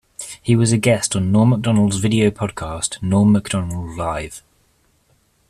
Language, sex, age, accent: English, male, under 19, England English